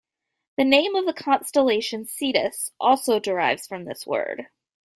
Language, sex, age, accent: English, female, 19-29, United States English